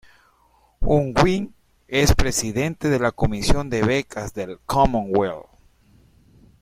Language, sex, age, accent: Spanish, male, 40-49, Caribe: Cuba, Venezuela, Puerto Rico, República Dominicana, Panamá, Colombia caribeña, México caribeño, Costa del golfo de México